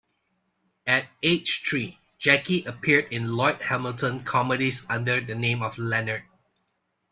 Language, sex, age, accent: English, male, 40-49, Malaysian English